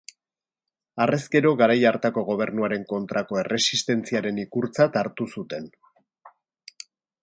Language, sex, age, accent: Basque, male, 50-59, Erdialdekoa edo Nafarra (Gipuzkoa, Nafarroa)